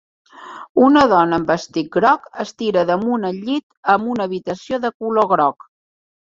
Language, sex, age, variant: Catalan, female, 50-59, Central